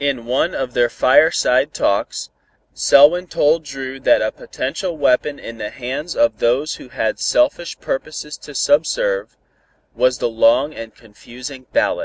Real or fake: real